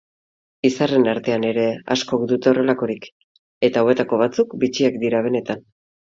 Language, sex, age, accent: Basque, female, 40-49, Mendebalekoa (Araba, Bizkaia, Gipuzkoako mendebaleko herri batzuk)